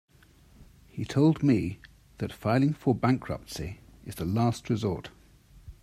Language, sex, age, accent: English, male, 50-59, England English